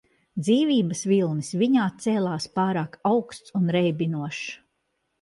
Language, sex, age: Latvian, female, 60-69